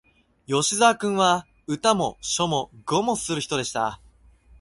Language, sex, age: Japanese, male, 19-29